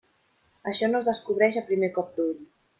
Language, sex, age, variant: Catalan, female, 30-39, Central